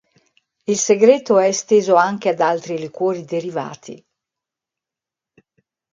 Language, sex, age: Italian, female, 60-69